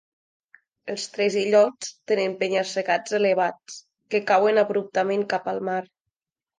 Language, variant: Catalan, Nord-Occidental